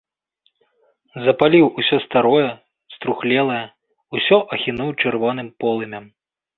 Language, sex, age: Belarusian, male, 30-39